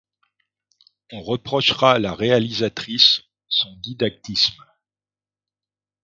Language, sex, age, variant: French, male, 50-59, Français de métropole